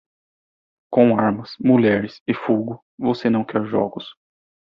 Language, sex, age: Portuguese, male, 19-29